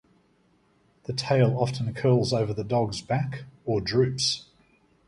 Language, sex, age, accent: English, male, 50-59, Australian English